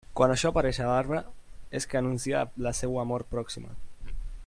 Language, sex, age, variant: Catalan, male, under 19, Central